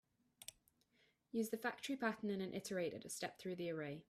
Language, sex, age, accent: English, female, 19-29, England English